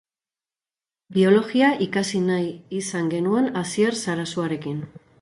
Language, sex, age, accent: Basque, female, 19-29, Mendebalekoa (Araba, Bizkaia, Gipuzkoako mendebaleko herri batzuk)